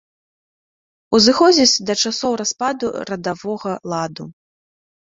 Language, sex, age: Belarusian, female, 30-39